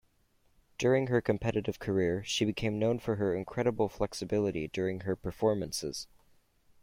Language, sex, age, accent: English, male, 19-29, Canadian English